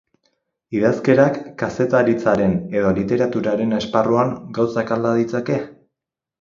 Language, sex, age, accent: Basque, male, 19-29, Erdialdekoa edo Nafarra (Gipuzkoa, Nafarroa)